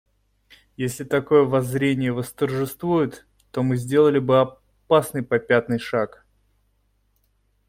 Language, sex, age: Russian, male, 30-39